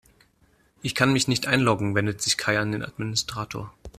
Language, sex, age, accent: German, male, 19-29, Deutschland Deutsch